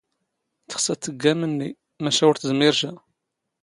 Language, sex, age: Standard Moroccan Tamazight, male, 30-39